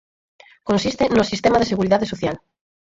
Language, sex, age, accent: Galician, female, 19-29, Atlántico (seseo e gheada)